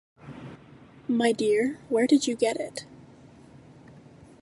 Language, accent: English, United States English